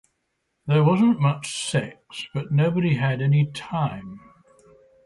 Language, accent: English, England English